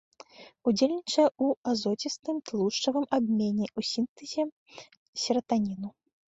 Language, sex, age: Belarusian, female, under 19